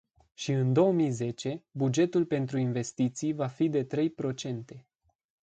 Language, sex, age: Romanian, male, 19-29